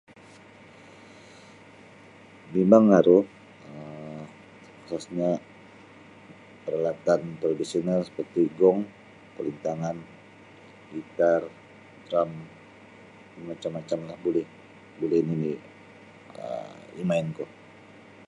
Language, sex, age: Sabah Bisaya, male, 40-49